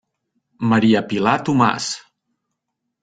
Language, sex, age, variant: Catalan, male, 50-59, Central